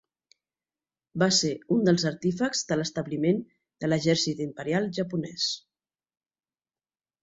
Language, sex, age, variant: Catalan, female, 40-49, Central